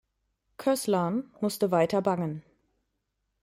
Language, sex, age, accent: German, female, 30-39, Deutschland Deutsch